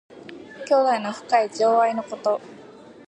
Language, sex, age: Japanese, female, 19-29